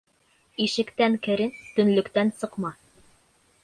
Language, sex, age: Bashkir, female, 19-29